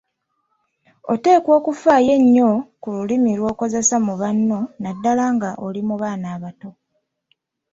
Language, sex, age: Ganda, female, 19-29